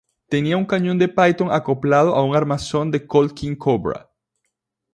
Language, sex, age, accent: Spanish, male, 19-29, Caribe: Cuba, Venezuela, Puerto Rico, República Dominicana, Panamá, Colombia caribeña, México caribeño, Costa del golfo de México